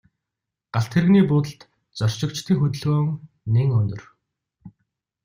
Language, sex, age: Mongolian, male, 30-39